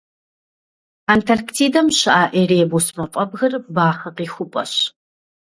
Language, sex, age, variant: Kabardian, female, 40-49, Адыгэбзэ (Къэбэрдей, Кирил, Урысей)